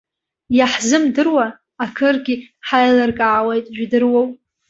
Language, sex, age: Abkhazian, female, under 19